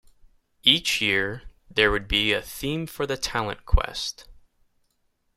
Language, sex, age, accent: English, male, 19-29, United States English